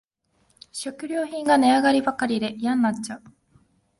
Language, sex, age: Japanese, female, 19-29